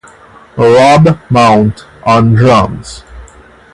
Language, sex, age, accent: English, male, 40-49, West Indies and Bermuda (Bahamas, Bermuda, Jamaica, Trinidad)